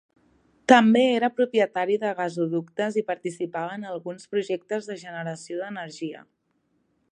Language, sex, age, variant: Catalan, female, 19-29, Central